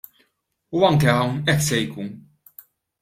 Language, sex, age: Maltese, male, 30-39